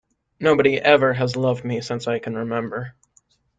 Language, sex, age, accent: English, male, 19-29, United States English